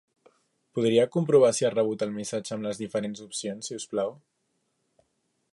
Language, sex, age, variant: Catalan, male, under 19, Central